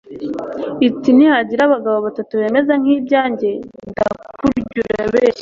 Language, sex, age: Kinyarwanda, female, under 19